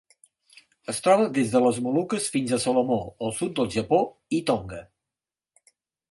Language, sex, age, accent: Catalan, male, 60-69, central; septentrional